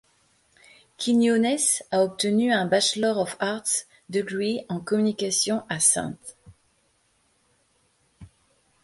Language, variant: French, Français de métropole